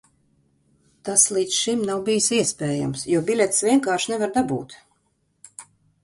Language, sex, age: Latvian, female, 40-49